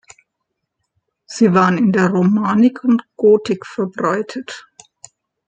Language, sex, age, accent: German, female, 60-69, Deutschland Deutsch